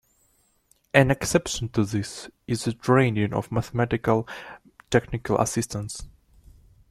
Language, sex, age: English, male, 19-29